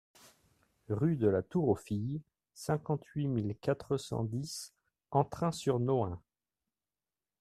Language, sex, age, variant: French, male, 40-49, Français de métropole